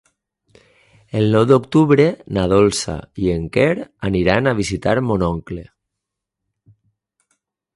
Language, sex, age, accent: Catalan, male, 40-49, valencià